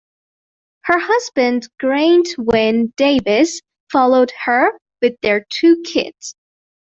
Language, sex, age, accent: English, female, 19-29, United States English